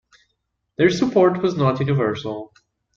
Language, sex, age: English, male, 19-29